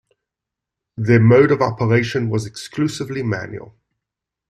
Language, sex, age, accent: English, male, 40-49, Southern African (South Africa, Zimbabwe, Namibia)